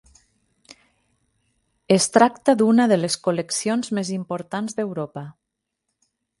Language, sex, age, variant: Catalan, female, 40-49, Nord-Occidental